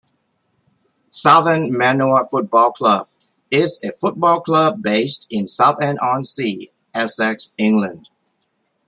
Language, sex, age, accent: English, male, 40-49, United States English